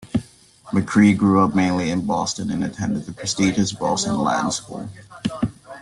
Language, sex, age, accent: English, female, 19-29, Australian English